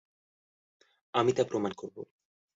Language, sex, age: Bengali, male, under 19